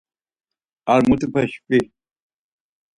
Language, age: Laz, 60-69